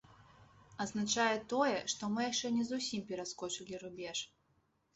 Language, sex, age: Belarusian, female, 19-29